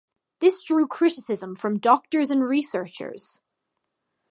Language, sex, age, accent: English, female, under 19, Irish English